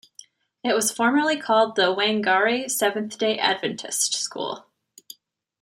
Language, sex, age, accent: English, female, 19-29, United States English